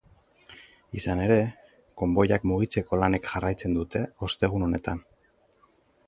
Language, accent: Basque, Mendebalekoa (Araba, Bizkaia, Gipuzkoako mendebaleko herri batzuk)